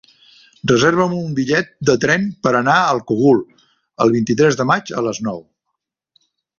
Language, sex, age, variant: Catalan, male, 60-69, Central